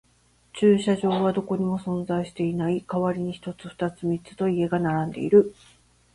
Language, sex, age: Japanese, female, 50-59